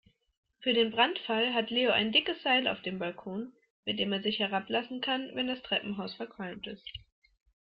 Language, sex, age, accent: German, female, 19-29, Deutschland Deutsch